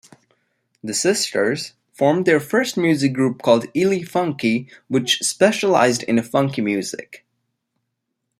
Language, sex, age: English, male, 50-59